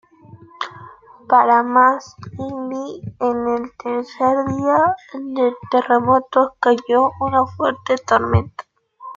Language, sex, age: Spanish, female, 19-29